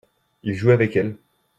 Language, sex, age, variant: French, male, 19-29, Français de métropole